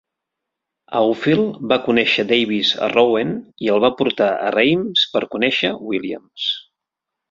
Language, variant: Catalan, Central